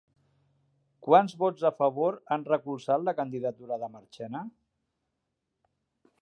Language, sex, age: Catalan, male, 60-69